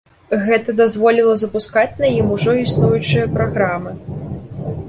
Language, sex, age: Belarusian, female, 19-29